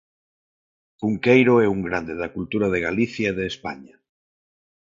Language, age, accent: Galician, 30-39, Normativo (estándar); Neofalante